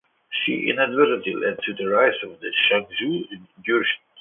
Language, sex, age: English, male, 50-59